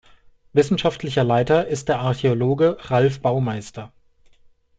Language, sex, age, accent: German, male, 30-39, Deutschland Deutsch